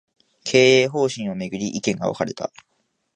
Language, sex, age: Japanese, male, 19-29